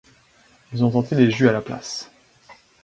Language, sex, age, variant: French, male, 19-29, Français de métropole